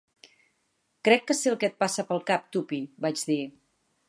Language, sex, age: Catalan, female, 40-49